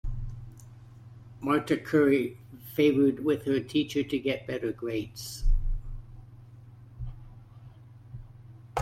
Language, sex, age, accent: English, male, 60-69, United States English